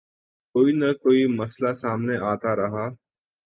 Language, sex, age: Urdu, male, 19-29